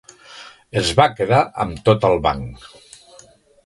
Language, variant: Catalan, Nord-Occidental